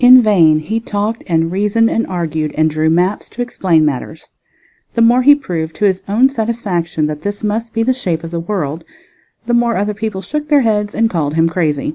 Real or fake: real